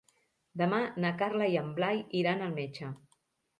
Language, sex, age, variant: Catalan, female, 50-59, Central